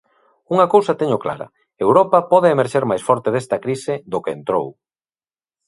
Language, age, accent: Galician, 40-49, Normativo (estándar)